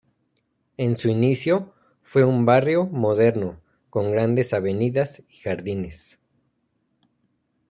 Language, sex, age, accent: Spanish, male, 30-39, México